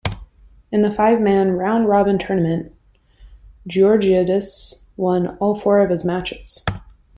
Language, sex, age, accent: English, female, 30-39, United States English